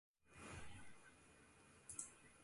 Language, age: Chinese, 19-29